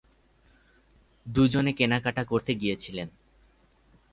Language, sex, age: Bengali, male, 19-29